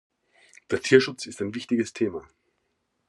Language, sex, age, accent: German, male, 30-39, Österreichisches Deutsch